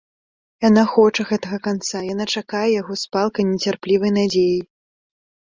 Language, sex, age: Belarusian, male, under 19